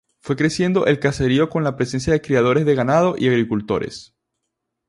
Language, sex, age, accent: Spanish, male, 19-29, Caribe: Cuba, Venezuela, Puerto Rico, República Dominicana, Panamá, Colombia caribeña, México caribeño, Costa del golfo de México